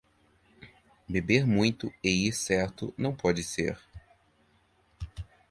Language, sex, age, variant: Portuguese, male, 19-29, Portuguese (Brasil)